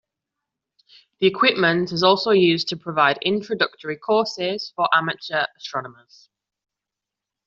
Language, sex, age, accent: English, female, 19-29, England English